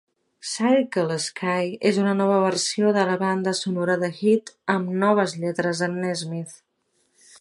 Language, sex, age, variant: Catalan, female, 30-39, Nord-Occidental